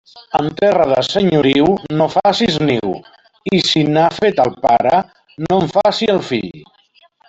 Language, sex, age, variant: Catalan, male, 50-59, Nord-Occidental